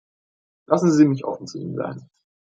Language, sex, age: German, male, 19-29